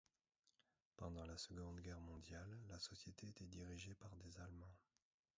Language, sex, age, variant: French, male, 30-39, Français de métropole